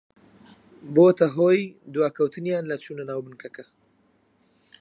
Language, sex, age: Central Kurdish, male, 19-29